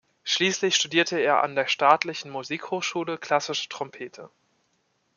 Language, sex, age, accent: German, male, 19-29, Deutschland Deutsch